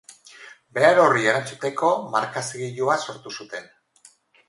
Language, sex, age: Basque, female, 50-59